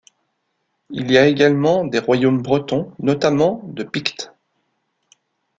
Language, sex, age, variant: French, male, 40-49, Français de métropole